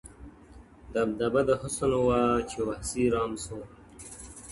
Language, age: Pashto, 19-29